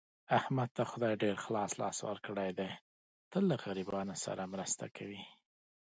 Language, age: Pashto, 30-39